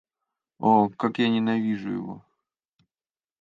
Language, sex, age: Russian, male, 30-39